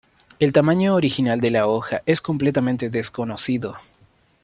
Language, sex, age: Spanish, male, 19-29